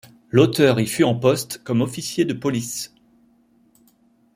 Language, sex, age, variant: French, male, 40-49, Français de métropole